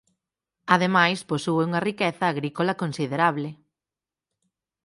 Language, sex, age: Galician, female, 30-39